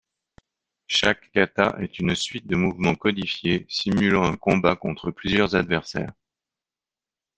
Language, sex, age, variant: French, male, 40-49, Français de métropole